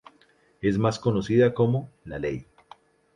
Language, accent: Spanish, Andino-Pacífico: Colombia, Perú, Ecuador, oeste de Bolivia y Venezuela andina